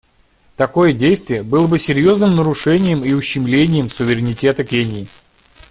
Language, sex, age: Russian, male, 30-39